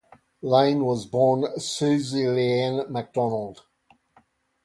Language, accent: English, Australian English